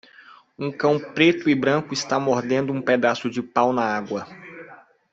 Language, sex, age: Portuguese, male, 19-29